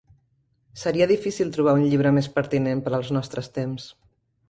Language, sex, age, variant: Catalan, female, 40-49, Central